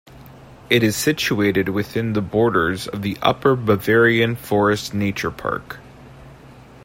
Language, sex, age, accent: English, male, 19-29, United States English